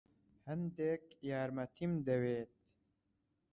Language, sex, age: Central Kurdish, male, 30-39